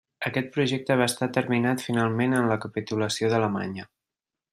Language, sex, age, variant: Catalan, male, 19-29, Central